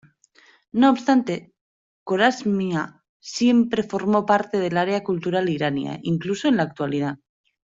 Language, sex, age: Spanish, female, 30-39